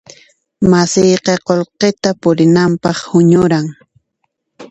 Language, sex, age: Puno Quechua, female, 40-49